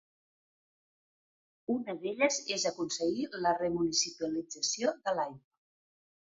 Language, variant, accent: Catalan, Central, central